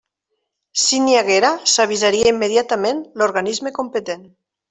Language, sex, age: Catalan, female, 50-59